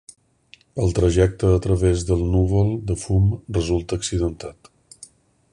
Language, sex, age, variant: Catalan, male, 50-59, Balear